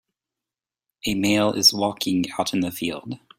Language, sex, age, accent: English, male, 30-39, United States English